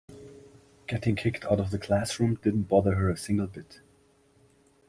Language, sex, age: English, male, 30-39